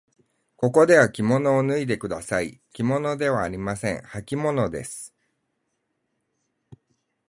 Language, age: Japanese, 40-49